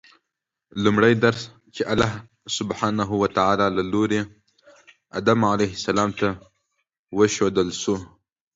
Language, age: Pashto, 19-29